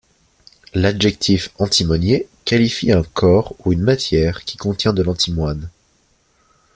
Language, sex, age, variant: French, male, 19-29, Français de métropole